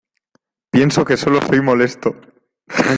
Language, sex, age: Spanish, male, 19-29